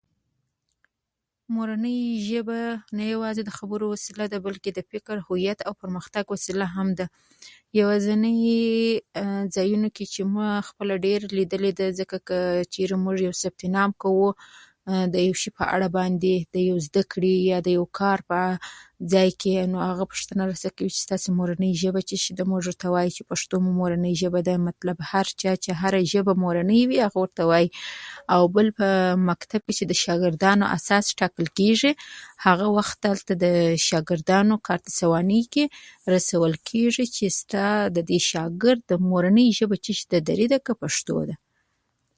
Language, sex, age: Pashto, female, 19-29